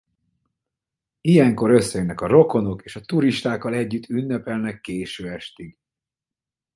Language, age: Hungarian, 40-49